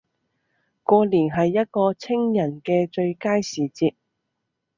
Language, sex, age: Cantonese, female, 30-39